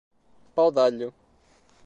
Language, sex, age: Portuguese, male, 19-29